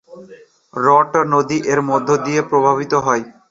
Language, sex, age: Bengali, male, 19-29